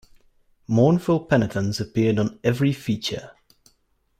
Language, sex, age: English, male, 30-39